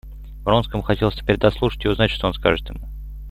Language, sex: Russian, male